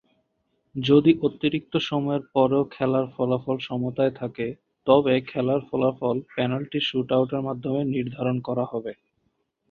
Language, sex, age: Bengali, male, 19-29